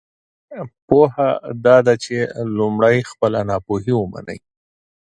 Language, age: Pashto, 30-39